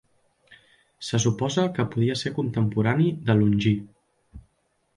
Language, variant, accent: Catalan, Central, Barcelona